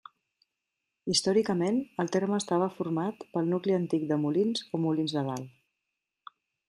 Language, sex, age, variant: Catalan, female, 50-59, Central